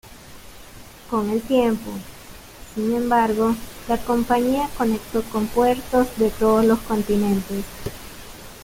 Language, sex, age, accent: Spanish, female, 30-39, Caribe: Cuba, Venezuela, Puerto Rico, República Dominicana, Panamá, Colombia caribeña, México caribeño, Costa del golfo de México